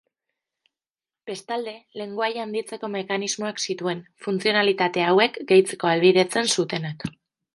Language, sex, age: Basque, female, 19-29